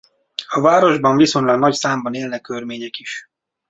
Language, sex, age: Hungarian, male, 30-39